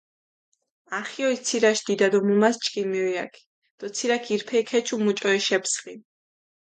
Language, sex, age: Mingrelian, female, 19-29